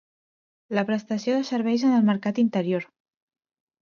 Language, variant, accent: Catalan, Central, central